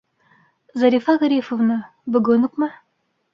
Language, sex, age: Bashkir, female, under 19